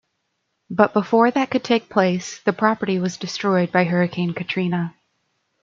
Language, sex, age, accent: English, female, 19-29, United States English